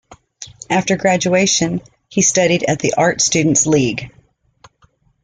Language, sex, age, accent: English, female, 50-59, United States English